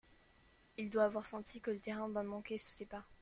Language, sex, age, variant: French, female, under 19, Français de métropole